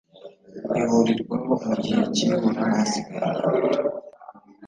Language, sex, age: Kinyarwanda, male, 19-29